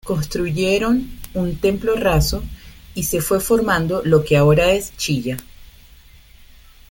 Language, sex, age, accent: Spanish, female, 40-49, Caribe: Cuba, Venezuela, Puerto Rico, República Dominicana, Panamá, Colombia caribeña, México caribeño, Costa del golfo de México